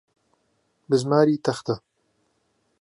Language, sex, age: Central Kurdish, male, 19-29